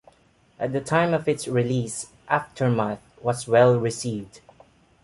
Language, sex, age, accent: English, male, 19-29, Filipino